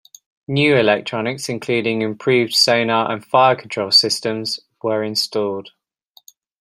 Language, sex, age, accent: English, male, 40-49, England English